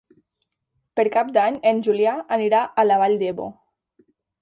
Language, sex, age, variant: Catalan, female, 19-29, Nord-Occidental